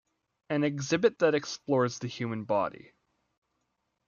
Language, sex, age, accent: English, male, 19-29, Canadian English